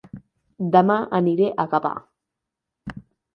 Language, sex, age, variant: Catalan, male, 19-29, Central